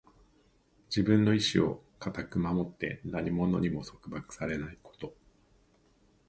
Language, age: Japanese, 40-49